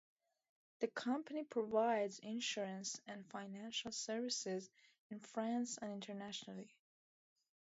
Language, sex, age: English, female, under 19